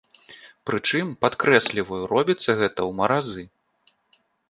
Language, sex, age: Belarusian, male, 30-39